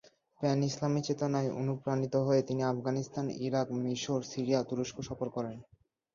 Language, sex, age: Bengali, male, 19-29